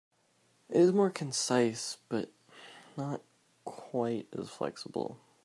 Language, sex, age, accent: English, male, 19-29, United States English